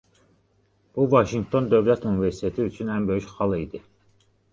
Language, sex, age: Azerbaijani, male, 30-39